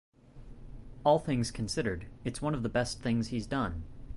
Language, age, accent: English, 19-29, United States English